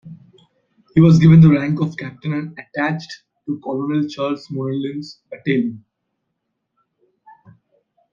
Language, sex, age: English, male, 19-29